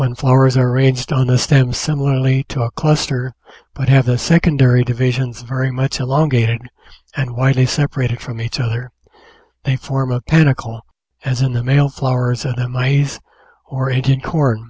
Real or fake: real